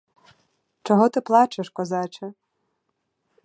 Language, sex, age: Ukrainian, female, 19-29